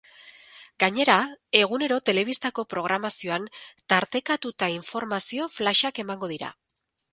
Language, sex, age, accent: Basque, female, 40-49, Erdialdekoa edo Nafarra (Gipuzkoa, Nafarroa)